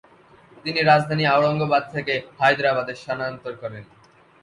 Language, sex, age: Bengali, male, under 19